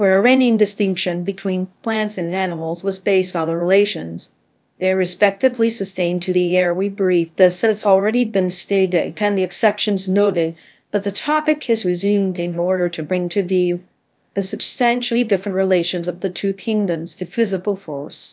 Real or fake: fake